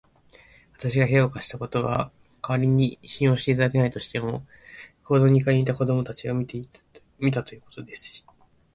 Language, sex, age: Japanese, male, 19-29